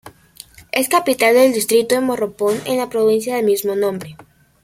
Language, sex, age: Spanish, female, 19-29